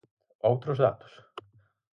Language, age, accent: Galician, 19-29, Atlántico (seseo e gheada)